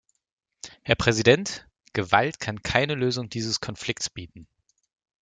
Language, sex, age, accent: German, male, 30-39, Deutschland Deutsch